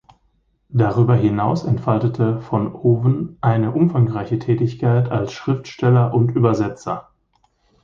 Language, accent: German, Deutschland Deutsch